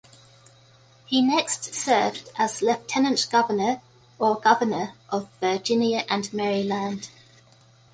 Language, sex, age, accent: English, female, 30-39, Australian English